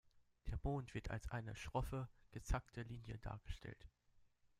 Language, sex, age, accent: German, male, under 19, Deutschland Deutsch